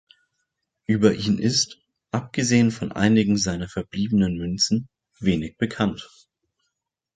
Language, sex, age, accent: German, male, 19-29, Deutschland Deutsch